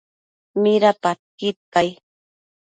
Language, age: Matsés, 19-29